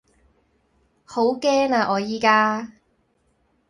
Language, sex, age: Cantonese, male, 30-39